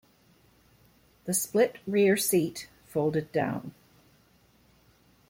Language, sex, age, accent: English, female, 60-69, Canadian English